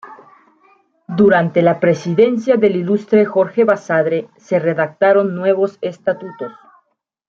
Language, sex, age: Spanish, female, 19-29